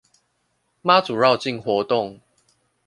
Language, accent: Chinese, 出生地：臺北市